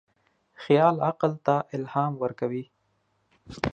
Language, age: Pashto, 30-39